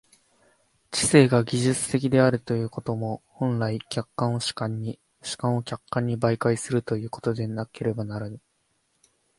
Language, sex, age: Japanese, male, 19-29